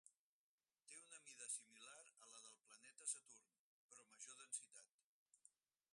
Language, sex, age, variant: Catalan, male, 60-69, Central